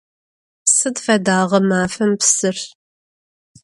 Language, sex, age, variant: Adyghe, female, 19-29, Адыгабзэ (Кирил, пстэумэ зэдыряе)